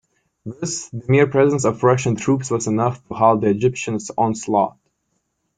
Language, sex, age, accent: English, male, 19-29, United States English